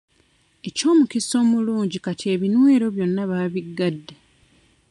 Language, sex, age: Ganda, female, 30-39